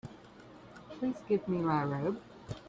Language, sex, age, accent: English, female, 40-49, United States English